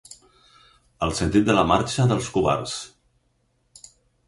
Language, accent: Catalan, Barcelona